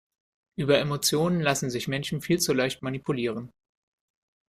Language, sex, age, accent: German, male, 30-39, Deutschland Deutsch